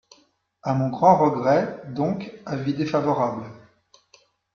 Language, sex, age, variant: French, male, 40-49, Français de métropole